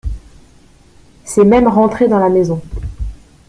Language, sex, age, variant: French, female, 19-29, Français de métropole